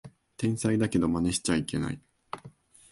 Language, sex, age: Japanese, male, 19-29